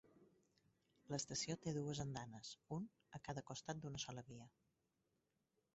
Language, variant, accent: Catalan, Balear, mallorquí